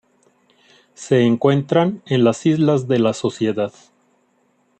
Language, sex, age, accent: Spanish, male, 40-49, México